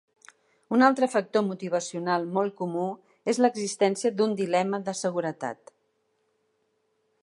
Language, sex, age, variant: Catalan, female, 60-69, Central